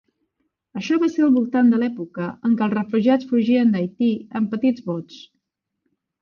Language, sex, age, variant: Catalan, female, 30-39, Central